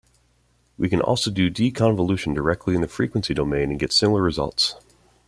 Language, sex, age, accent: English, male, 19-29, United States English